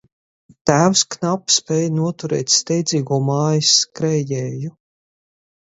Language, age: Latvian, 40-49